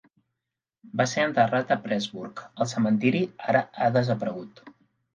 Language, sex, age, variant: Catalan, male, 30-39, Central